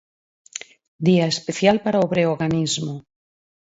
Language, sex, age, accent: Galician, female, 50-59, Normativo (estándar)